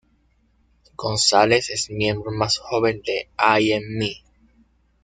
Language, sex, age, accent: Spanish, male, 19-29, Caribe: Cuba, Venezuela, Puerto Rico, República Dominicana, Panamá, Colombia caribeña, México caribeño, Costa del golfo de México